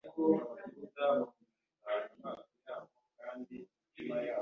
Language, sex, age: Kinyarwanda, male, under 19